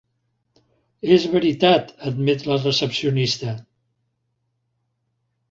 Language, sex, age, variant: Catalan, male, 70-79, Central